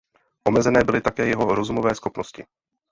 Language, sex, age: Czech, male, 30-39